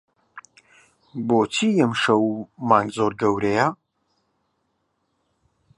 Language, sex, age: Central Kurdish, male, 19-29